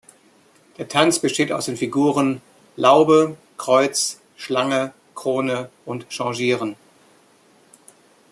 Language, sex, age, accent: German, male, 50-59, Deutschland Deutsch